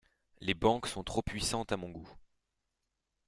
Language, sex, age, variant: French, male, under 19, Français de métropole